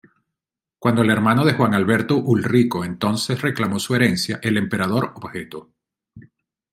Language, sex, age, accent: Spanish, male, 40-49, Caribe: Cuba, Venezuela, Puerto Rico, República Dominicana, Panamá, Colombia caribeña, México caribeño, Costa del golfo de México